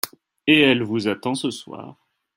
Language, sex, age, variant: French, male, 40-49, Français de métropole